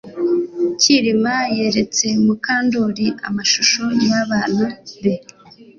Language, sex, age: Kinyarwanda, female, 19-29